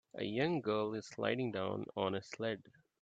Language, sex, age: English, male, 40-49